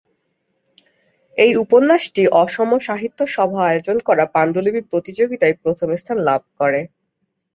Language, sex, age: Bengali, female, 19-29